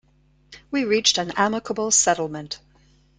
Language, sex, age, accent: English, female, 50-59, United States English